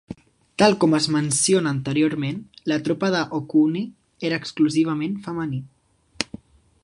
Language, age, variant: Catalan, 19-29, Central